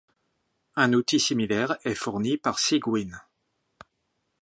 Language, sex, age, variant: French, male, 40-49, Français de métropole